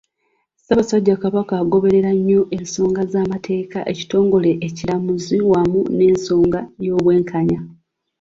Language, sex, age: Ganda, female, 40-49